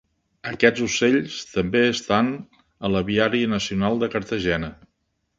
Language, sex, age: Catalan, male, 70-79